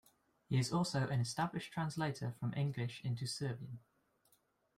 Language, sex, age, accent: English, male, 19-29, England English